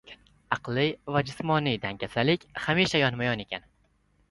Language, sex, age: Uzbek, male, under 19